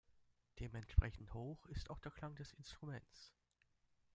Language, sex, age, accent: German, male, under 19, Deutschland Deutsch